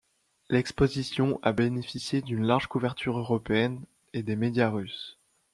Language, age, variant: French, 19-29, Français de métropole